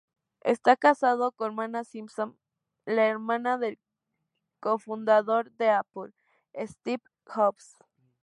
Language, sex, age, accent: Spanish, female, 19-29, México